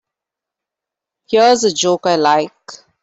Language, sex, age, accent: English, female, 30-39, India and South Asia (India, Pakistan, Sri Lanka)